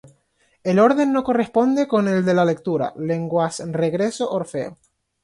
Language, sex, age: Spanish, male, 19-29